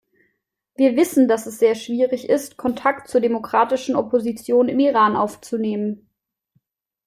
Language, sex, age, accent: German, female, 19-29, Deutschland Deutsch